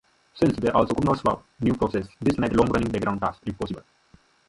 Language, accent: English, India and South Asia (India, Pakistan, Sri Lanka)